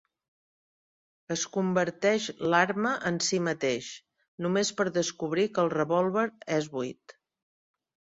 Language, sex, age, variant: Catalan, female, 50-59, Central